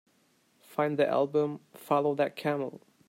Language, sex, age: English, male, 30-39